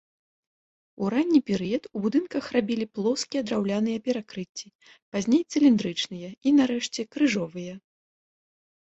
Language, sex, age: Belarusian, female, 30-39